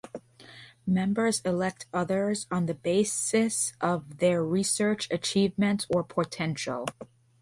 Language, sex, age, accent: English, female, 40-49, United States English